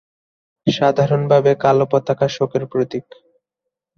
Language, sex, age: Bengali, male, 19-29